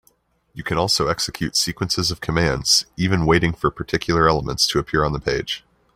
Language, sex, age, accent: English, male, 19-29, United States English